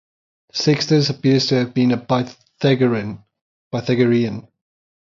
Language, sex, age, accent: English, male, 19-29, United States English; Southern African (South Africa, Zimbabwe, Namibia)